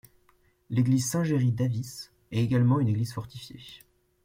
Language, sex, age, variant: French, male, 19-29, Français de métropole